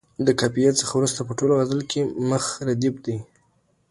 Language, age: Pashto, 19-29